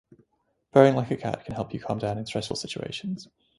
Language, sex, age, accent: English, male, 19-29, England English